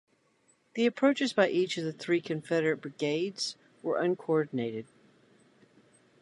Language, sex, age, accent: English, female, 50-59, United States English